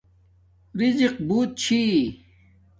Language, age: Domaaki, 40-49